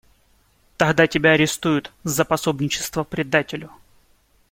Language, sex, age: Russian, male, 19-29